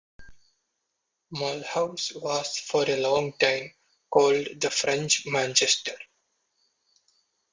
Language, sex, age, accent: English, male, 19-29, India and South Asia (India, Pakistan, Sri Lanka)